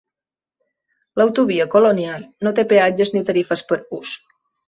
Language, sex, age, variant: Catalan, female, 30-39, Balear